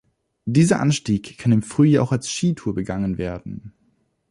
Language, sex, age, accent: German, male, 19-29, Deutschland Deutsch